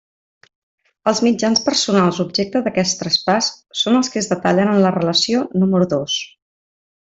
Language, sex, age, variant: Catalan, female, 30-39, Central